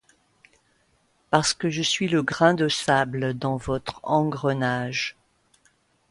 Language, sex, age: French, female, 60-69